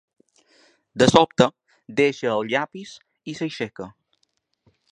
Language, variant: Catalan, Balear